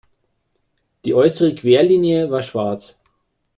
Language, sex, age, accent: German, male, 30-39, Deutschland Deutsch